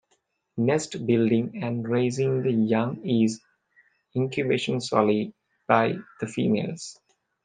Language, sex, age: English, male, 19-29